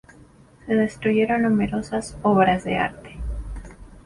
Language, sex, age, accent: Spanish, female, under 19, Andino-Pacífico: Colombia, Perú, Ecuador, oeste de Bolivia y Venezuela andina